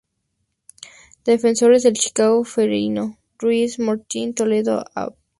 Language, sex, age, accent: Spanish, female, 19-29, México